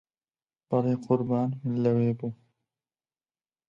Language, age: Central Kurdish, 19-29